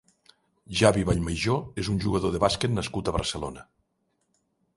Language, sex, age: Catalan, male, 60-69